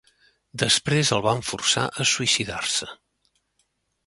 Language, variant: Catalan, Central